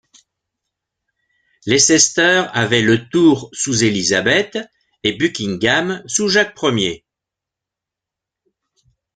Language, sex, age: French, male, 60-69